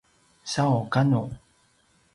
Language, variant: Paiwan, pinayuanan a kinaikacedasan (東排灣語)